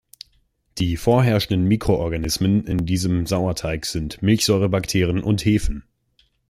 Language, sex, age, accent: German, male, under 19, Deutschland Deutsch